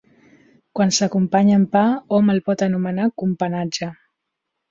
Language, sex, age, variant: Catalan, female, 30-39, Central